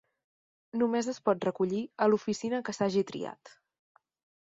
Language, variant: Catalan, Central